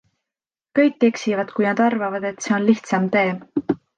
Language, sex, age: Estonian, female, 19-29